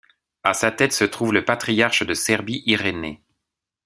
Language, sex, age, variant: French, male, 50-59, Français de métropole